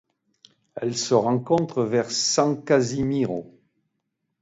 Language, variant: French, Français de métropole